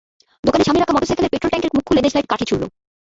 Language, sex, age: Bengali, female, 30-39